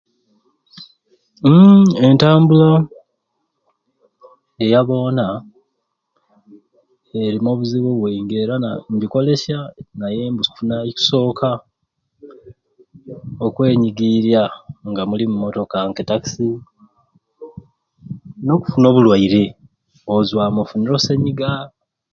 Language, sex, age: Ruuli, male, 30-39